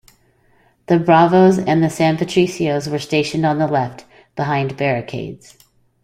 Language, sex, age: English, female, 50-59